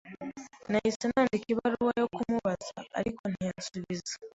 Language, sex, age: Kinyarwanda, female, 19-29